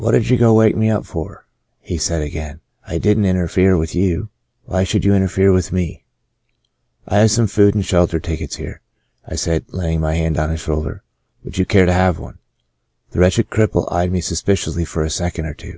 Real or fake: real